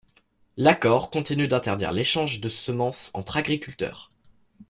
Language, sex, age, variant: French, male, under 19, Français de métropole